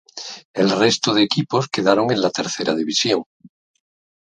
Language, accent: Spanish, España: Centro-Sur peninsular (Madrid, Toledo, Castilla-La Mancha)